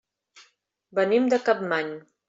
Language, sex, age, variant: Catalan, female, 50-59, Central